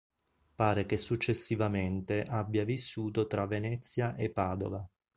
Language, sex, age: Italian, male, 30-39